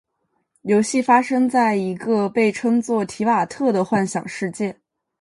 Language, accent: Chinese, 出生地：江苏省